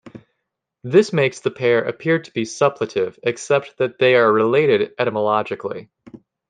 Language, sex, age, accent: English, female, 19-29, United States English